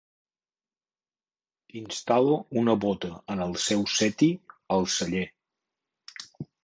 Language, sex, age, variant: Catalan, male, 50-59, Balear